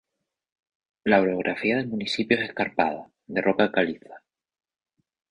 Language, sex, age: Spanish, male, 19-29